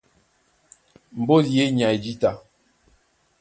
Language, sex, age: Duala, female, 19-29